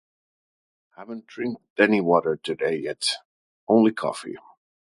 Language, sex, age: English, male, 30-39